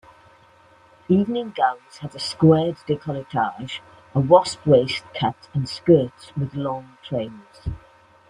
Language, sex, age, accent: English, female, 60-69, Welsh English